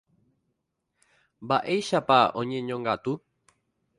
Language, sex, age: Guarani, male, 19-29